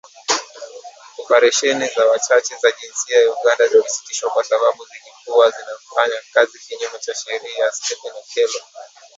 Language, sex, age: Swahili, male, 19-29